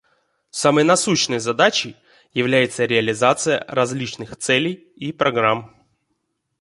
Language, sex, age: Russian, male, 19-29